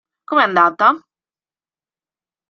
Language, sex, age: Italian, female, 19-29